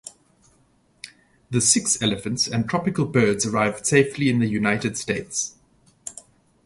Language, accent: English, Southern African (South Africa, Zimbabwe, Namibia)